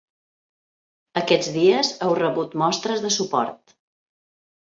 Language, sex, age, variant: Catalan, female, 50-59, Balear